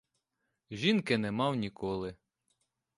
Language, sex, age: Ukrainian, male, 30-39